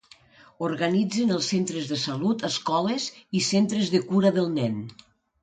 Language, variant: Catalan, Nord-Occidental